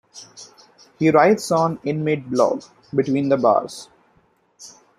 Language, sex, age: English, male, 19-29